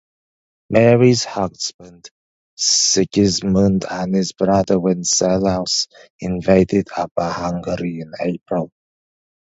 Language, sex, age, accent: English, male, 19-29, England English